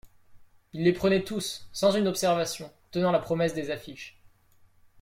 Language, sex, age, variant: French, male, 19-29, Français de métropole